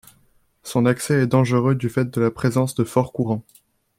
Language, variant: French, Français de métropole